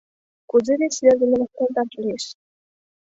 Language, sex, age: Mari, female, 19-29